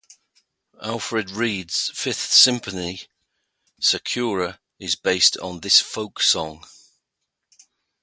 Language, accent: English, England English